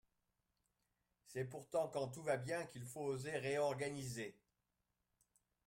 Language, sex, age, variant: French, male, 50-59, Français de métropole